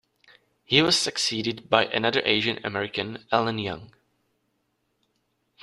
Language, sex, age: English, male, 19-29